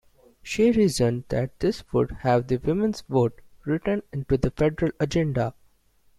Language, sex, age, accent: English, male, 19-29, India and South Asia (India, Pakistan, Sri Lanka)